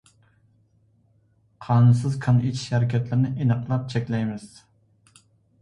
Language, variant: Uyghur, ئۇيغۇر تىلى